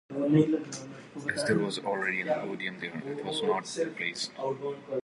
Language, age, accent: English, 19-29, India and South Asia (India, Pakistan, Sri Lanka)